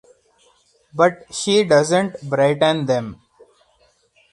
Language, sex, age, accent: English, male, 19-29, India and South Asia (India, Pakistan, Sri Lanka)